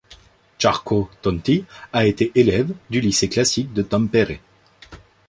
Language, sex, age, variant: French, male, 19-29, Français de métropole